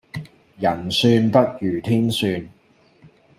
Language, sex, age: Cantonese, male, 30-39